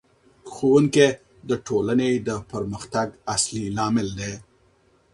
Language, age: Pashto, 40-49